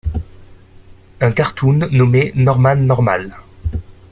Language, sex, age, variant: French, male, 19-29, Français de métropole